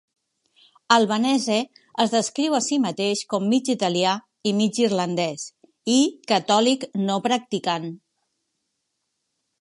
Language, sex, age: Catalan, female, 50-59